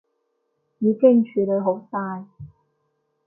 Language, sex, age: Cantonese, female, 19-29